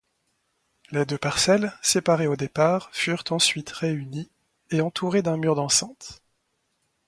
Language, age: French, 40-49